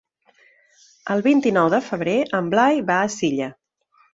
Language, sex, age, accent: Catalan, female, 40-49, Oriental